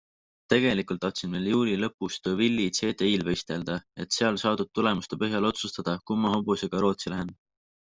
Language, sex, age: Estonian, male, 19-29